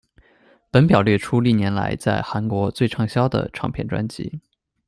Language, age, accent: Chinese, 19-29, 出生地：四川省